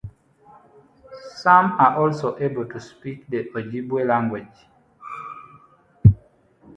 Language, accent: English, Ugandan english